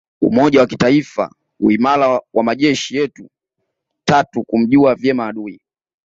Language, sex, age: Swahili, male, 19-29